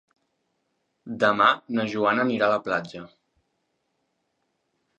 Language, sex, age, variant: Catalan, male, 19-29, Central